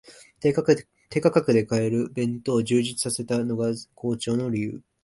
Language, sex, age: Japanese, male, 19-29